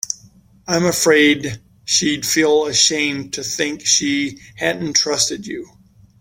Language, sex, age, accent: English, male, 50-59, United States English